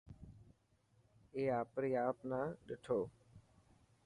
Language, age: Dhatki, 30-39